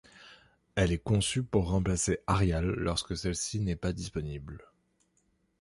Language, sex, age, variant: French, male, 19-29, Français de métropole